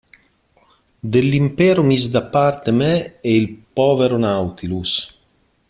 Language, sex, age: Italian, male, 40-49